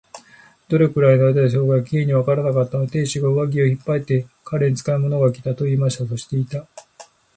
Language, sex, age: Japanese, male, 50-59